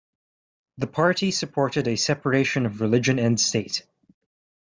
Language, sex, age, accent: English, male, 19-29, Filipino